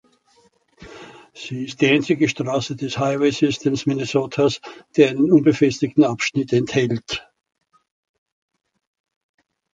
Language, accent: German, Österreichisches Deutsch